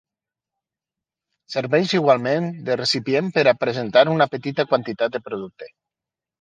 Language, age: Catalan, 50-59